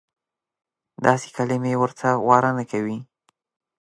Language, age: Pashto, 19-29